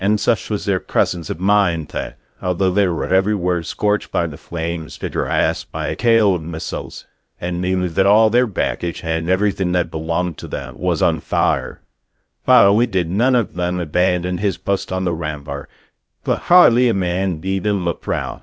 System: TTS, VITS